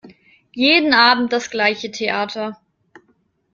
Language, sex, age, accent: German, female, 19-29, Deutschland Deutsch